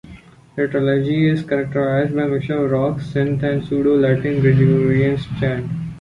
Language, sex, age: English, male, under 19